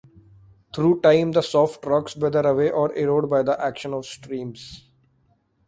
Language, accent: English, India and South Asia (India, Pakistan, Sri Lanka)